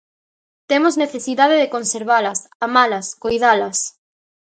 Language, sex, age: Galician, female, under 19